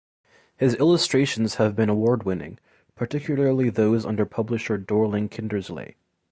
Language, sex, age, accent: English, male, 19-29, United States English